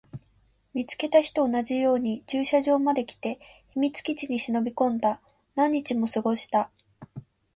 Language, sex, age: Japanese, female, 19-29